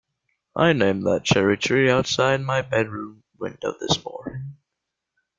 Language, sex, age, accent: English, male, under 19, United States English